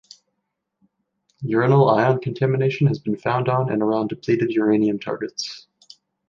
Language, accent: English, Canadian English